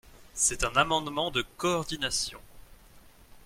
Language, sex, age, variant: French, male, 19-29, Français de métropole